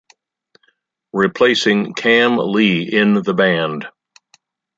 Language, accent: English, United States English